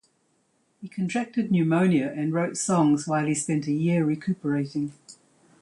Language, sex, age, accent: English, female, 70-79, New Zealand English